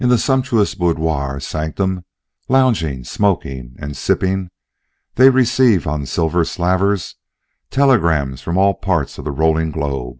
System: none